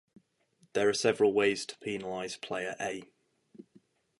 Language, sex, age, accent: English, male, 19-29, England English